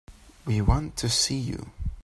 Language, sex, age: English, male, 19-29